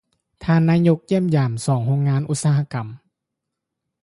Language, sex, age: Lao, male, 30-39